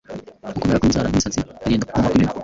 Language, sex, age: Kinyarwanda, male, 19-29